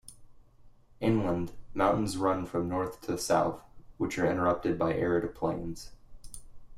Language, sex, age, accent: English, male, 19-29, United States English